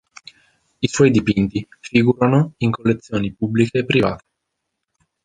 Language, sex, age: Italian, male, 19-29